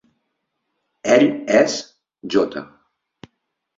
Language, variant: Catalan, Central